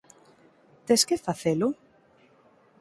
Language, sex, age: Galician, female, 19-29